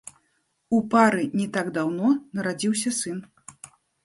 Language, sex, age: Belarusian, female, 40-49